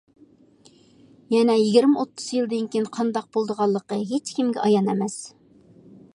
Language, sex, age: Uyghur, female, 40-49